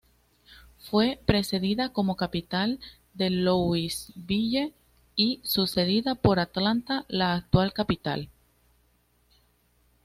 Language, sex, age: Spanish, female, 19-29